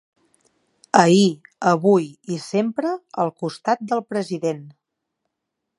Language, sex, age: Catalan, female, 30-39